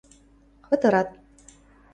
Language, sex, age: Western Mari, female, 40-49